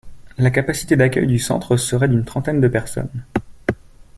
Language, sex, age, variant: French, male, 19-29, Français de métropole